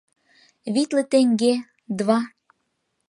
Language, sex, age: Mari, female, under 19